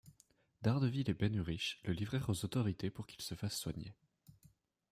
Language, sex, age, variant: French, male, 19-29, Français de métropole